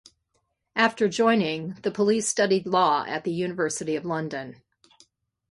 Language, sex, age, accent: English, female, 60-69, United States English